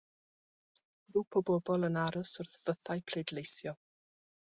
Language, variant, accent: Welsh, South-Western Welsh, Y Deyrnas Unedig Cymraeg